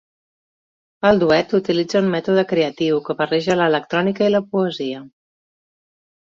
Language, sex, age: Catalan, female, 40-49